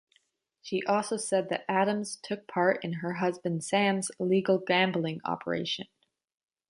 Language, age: English, under 19